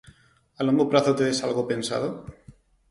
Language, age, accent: Galician, 30-39, Neofalante